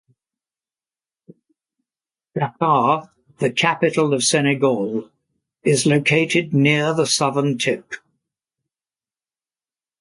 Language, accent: English, England English